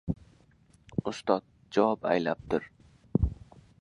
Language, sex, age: Uzbek, male, 19-29